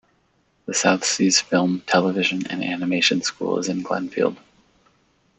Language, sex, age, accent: English, male, 30-39, United States English